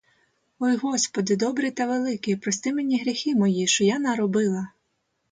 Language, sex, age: Ukrainian, female, 30-39